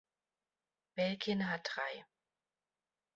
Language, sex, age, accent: German, female, 30-39, Deutschland Deutsch